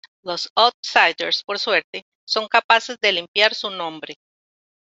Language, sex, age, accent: Spanish, female, 50-59, América central